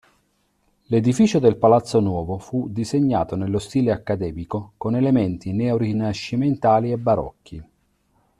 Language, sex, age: Italian, male, 50-59